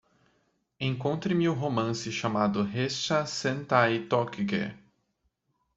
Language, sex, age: Portuguese, male, 19-29